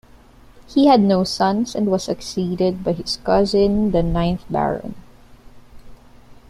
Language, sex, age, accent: English, female, 19-29, Filipino